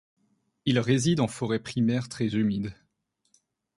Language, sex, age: French, female, 19-29